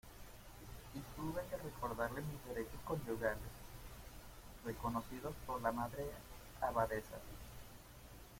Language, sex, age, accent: Spanish, male, 30-39, Caribe: Cuba, Venezuela, Puerto Rico, República Dominicana, Panamá, Colombia caribeña, México caribeño, Costa del golfo de México